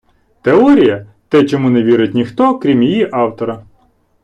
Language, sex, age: Ukrainian, male, 30-39